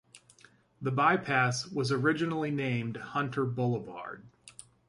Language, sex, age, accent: English, male, 30-39, United States English